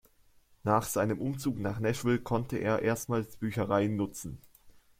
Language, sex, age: German, male, under 19